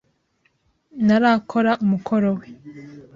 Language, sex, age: Kinyarwanda, female, 19-29